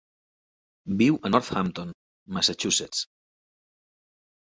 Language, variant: Catalan, Central